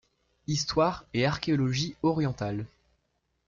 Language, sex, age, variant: French, male, under 19, Français de métropole